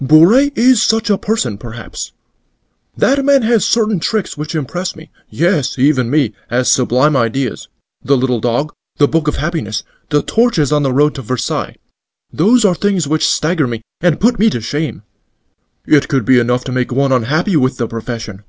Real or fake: real